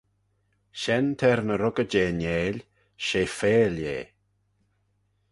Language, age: Manx, 40-49